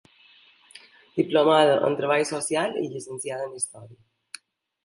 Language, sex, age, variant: Catalan, female, 30-39, Balear